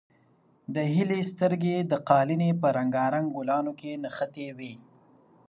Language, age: Pashto, 19-29